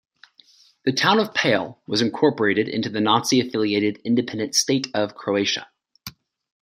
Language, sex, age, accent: English, male, 19-29, United States English